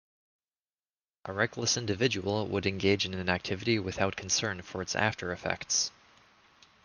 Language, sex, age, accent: English, male, 30-39, United States English